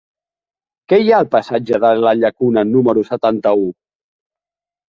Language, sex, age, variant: Catalan, male, 30-39, Central